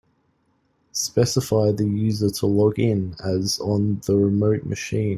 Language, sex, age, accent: English, male, 19-29, Australian English